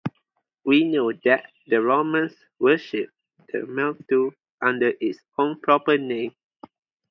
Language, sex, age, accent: English, male, 19-29, Malaysian English